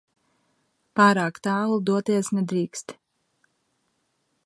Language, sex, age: Latvian, female, 30-39